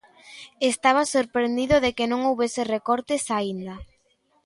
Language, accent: Galician, Normativo (estándar)